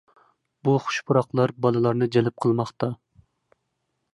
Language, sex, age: Uyghur, male, 19-29